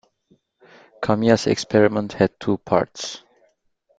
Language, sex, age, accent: English, male, 30-39, Singaporean English